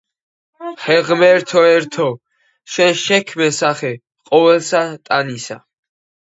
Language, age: Georgian, under 19